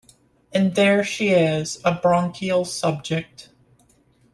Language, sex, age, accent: English, female, 30-39, United States English